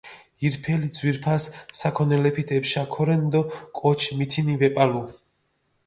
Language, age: Mingrelian, 30-39